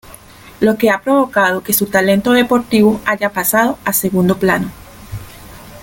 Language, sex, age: Spanish, female, 30-39